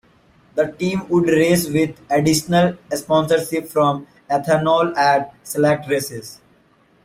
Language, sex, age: English, male, 19-29